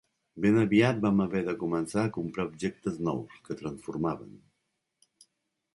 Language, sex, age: Catalan, male, 50-59